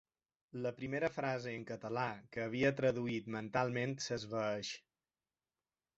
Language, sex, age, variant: Catalan, male, 40-49, Balear